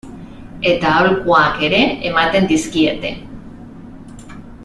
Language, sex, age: Basque, female, 40-49